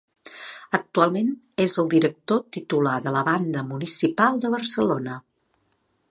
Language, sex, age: Catalan, female, 60-69